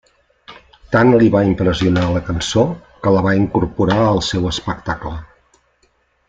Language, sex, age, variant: Catalan, male, 60-69, Central